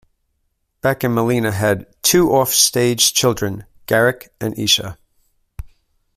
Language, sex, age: English, male, 40-49